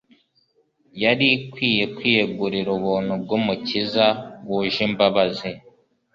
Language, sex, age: Kinyarwanda, male, 19-29